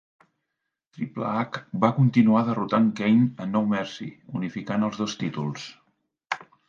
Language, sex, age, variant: Catalan, male, 50-59, Central